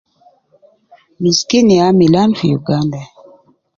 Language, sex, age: Nubi, female, 60-69